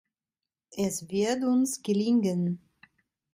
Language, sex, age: German, female, 30-39